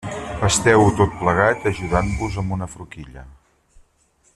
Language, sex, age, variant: Catalan, male, 50-59, Central